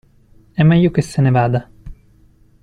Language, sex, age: Italian, male, 30-39